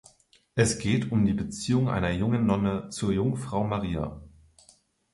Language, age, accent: German, 19-29, Deutschland Deutsch